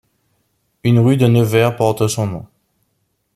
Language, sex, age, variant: French, male, 30-39, Français des départements et régions d'outre-mer